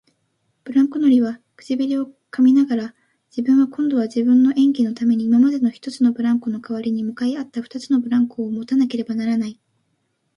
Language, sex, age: Japanese, female, under 19